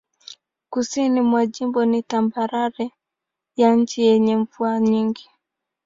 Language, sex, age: Swahili, male, 19-29